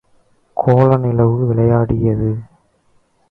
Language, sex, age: Tamil, male, 19-29